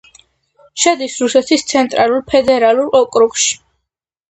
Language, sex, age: Georgian, female, under 19